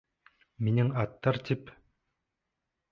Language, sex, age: Bashkir, male, 19-29